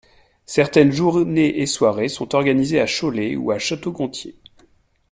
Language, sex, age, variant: French, male, 40-49, Français de métropole